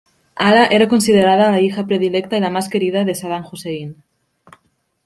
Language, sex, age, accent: Spanish, female, 19-29, España: Norte peninsular (Asturias, Castilla y León, Cantabria, País Vasco, Navarra, Aragón, La Rioja, Guadalajara, Cuenca)